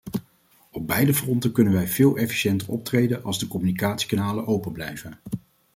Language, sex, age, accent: Dutch, male, 40-49, Nederlands Nederlands